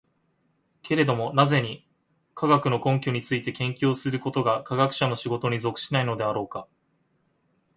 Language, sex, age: Japanese, male, 19-29